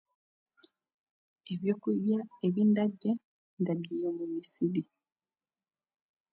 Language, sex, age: Chiga, female, 19-29